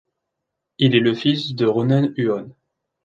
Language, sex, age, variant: French, male, 19-29, Français de métropole